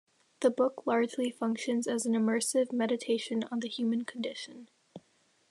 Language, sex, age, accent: English, female, under 19, United States English